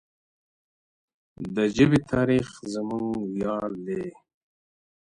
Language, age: Pashto, 30-39